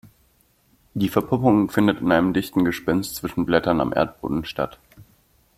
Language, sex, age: German, male, 19-29